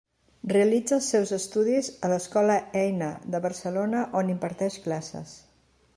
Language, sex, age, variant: Catalan, female, 60-69, Central